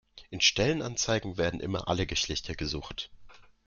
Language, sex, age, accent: German, male, 19-29, Deutschland Deutsch